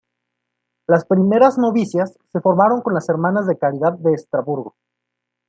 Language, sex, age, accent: Spanish, male, 19-29, México